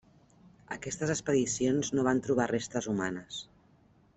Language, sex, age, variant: Catalan, female, 50-59, Central